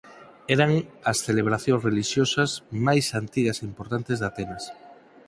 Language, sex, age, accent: Galician, male, 40-49, Normativo (estándar)